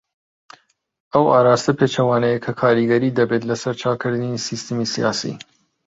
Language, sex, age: Central Kurdish, male, 30-39